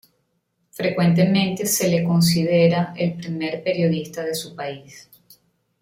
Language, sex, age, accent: Spanish, female, 40-49, Caribe: Cuba, Venezuela, Puerto Rico, República Dominicana, Panamá, Colombia caribeña, México caribeño, Costa del golfo de México